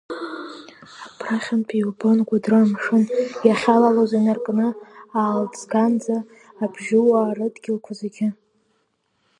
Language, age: Abkhazian, under 19